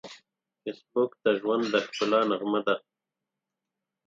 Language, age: Pashto, 40-49